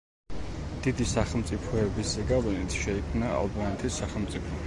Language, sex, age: Georgian, male, 30-39